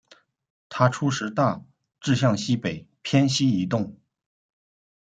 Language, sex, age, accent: Chinese, male, 30-39, 出生地：江苏省